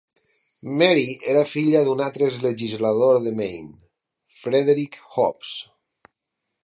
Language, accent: Catalan, valencià